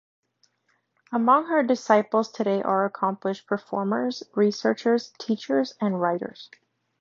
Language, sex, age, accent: English, female, 19-29, United States English